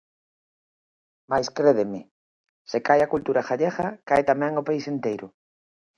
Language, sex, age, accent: Galician, female, 50-59, Atlántico (seseo e gheada)